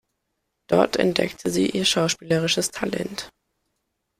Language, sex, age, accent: German, male, under 19, Deutschland Deutsch